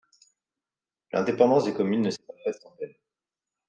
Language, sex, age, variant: French, male, 30-39, Français de métropole